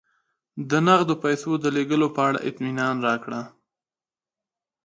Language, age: Pashto, 19-29